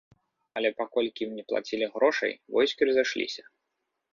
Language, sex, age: Belarusian, male, 30-39